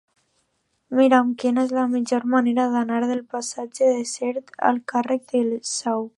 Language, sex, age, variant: Catalan, female, under 19, Alacantí